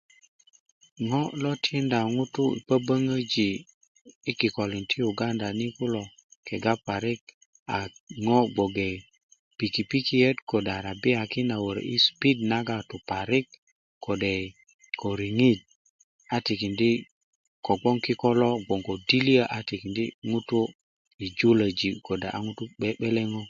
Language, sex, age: Kuku, male, 30-39